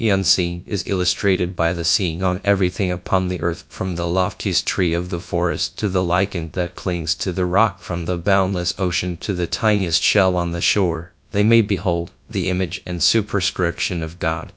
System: TTS, GradTTS